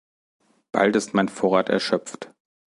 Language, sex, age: German, male, 40-49